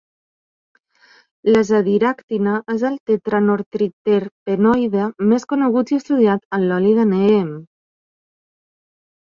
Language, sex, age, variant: Catalan, female, 50-59, Balear